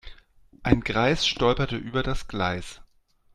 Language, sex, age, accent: German, male, 40-49, Deutschland Deutsch